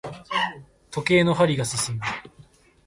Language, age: Japanese, 19-29